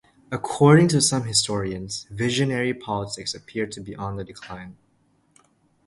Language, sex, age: English, male, under 19